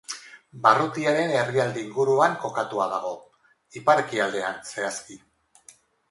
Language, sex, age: Basque, female, 50-59